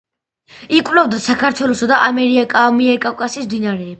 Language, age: Georgian, under 19